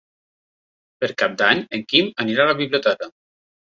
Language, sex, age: Catalan, male, 40-49